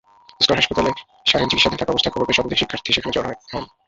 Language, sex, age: Bengali, male, 19-29